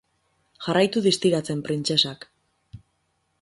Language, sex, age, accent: Basque, female, 19-29, Mendebalekoa (Araba, Bizkaia, Gipuzkoako mendebaleko herri batzuk)